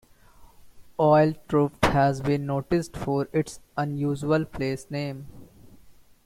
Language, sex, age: English, male, 19-29